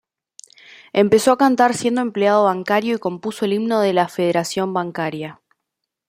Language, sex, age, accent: Spanish, female, under 19, Rioplatense: Argentina, Uruguay, este de Bolivia, Paraguay